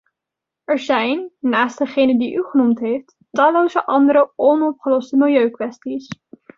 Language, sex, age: Dutch, female, 19-29